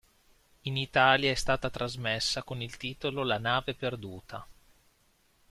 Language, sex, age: Italian, male, 30-39